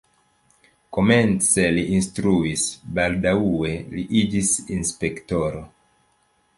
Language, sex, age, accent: Esperanto, male, 30-39, Internacia